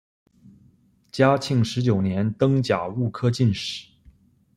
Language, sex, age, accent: Chinese, male, 19-29, 出生地：北京市